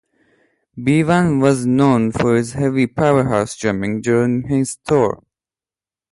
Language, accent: English, United States English